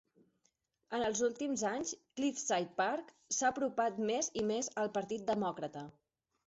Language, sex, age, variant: Catalan, female, 30-39, Central